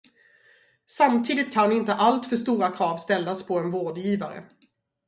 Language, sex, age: Swedish, female, 40-49